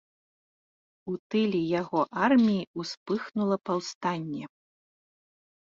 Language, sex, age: Belarusian, female, 40-49